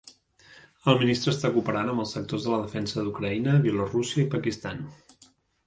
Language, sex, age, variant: Catalan, male, 30-39, Central